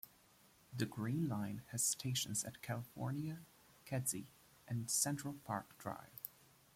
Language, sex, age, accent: English, male, 19-29, England English